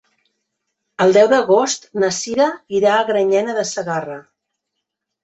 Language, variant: Catalan, Central